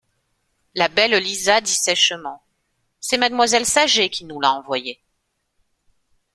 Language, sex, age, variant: French, female, 40-49, Français de métropole